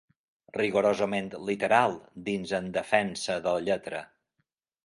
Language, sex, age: Catalan, male, 50-59